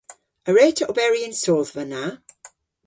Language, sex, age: Cornish, female, 40-49